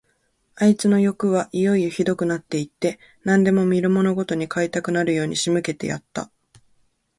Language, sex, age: Japanese, female, under 19